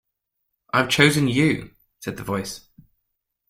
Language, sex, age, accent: English, male, 19-29, England English